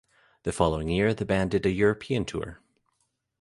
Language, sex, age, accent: English, male, 30-39, Canadian English